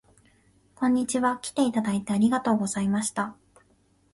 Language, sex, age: Japanese, female, 19-29